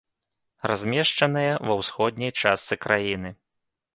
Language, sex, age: Belarusian, male, 30-39